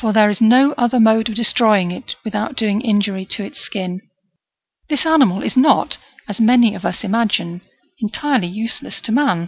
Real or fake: real